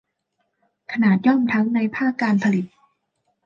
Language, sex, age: Thai, female, 19-29